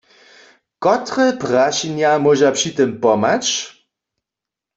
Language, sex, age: Upper Sorbian, male, 40-49